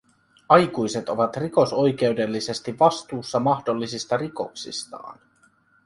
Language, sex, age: Finnish, male, 19-29